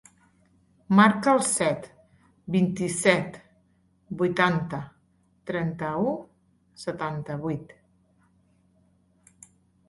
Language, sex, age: Catalan, male, 40-49